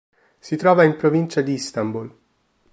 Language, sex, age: Italian, male, 19-29